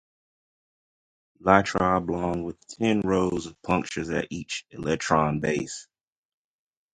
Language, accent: English, United States English